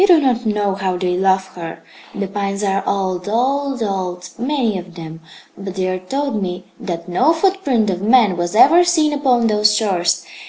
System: none